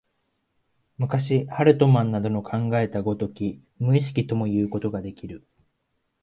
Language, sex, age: Japanese, male, 19-29